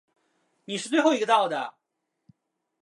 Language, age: Chinese, 19-29